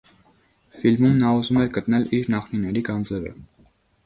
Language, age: Armenian, 19-29